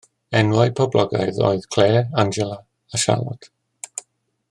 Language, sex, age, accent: Welsh, male, 60-69, Y Deyrnas Unedig Cymraeg